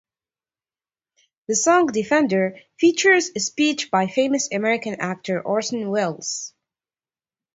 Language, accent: English, United States English